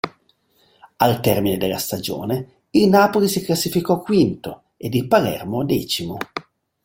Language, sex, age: Italian, male, 50-59